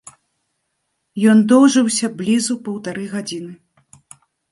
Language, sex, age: Belarusian, female, 40-49